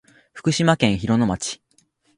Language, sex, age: Japanese, male, 19-29